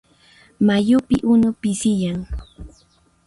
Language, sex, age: Puno Quechua, female, 19-29